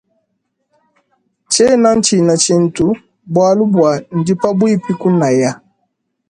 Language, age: Luba-Lulua, 30-39